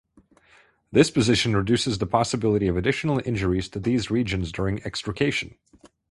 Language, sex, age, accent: English, male, 30-39, United States English